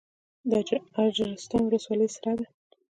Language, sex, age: Pashto, female, 19-29